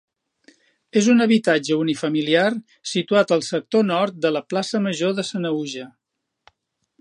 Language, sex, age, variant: Catalan, male, 60-69, Central